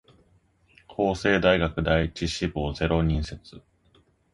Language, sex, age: Japanese, male, 30-39